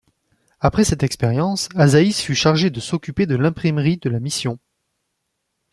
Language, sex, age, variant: French, male, 19-29, Français de métropole